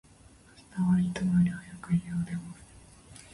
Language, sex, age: Japanese, female, 19-29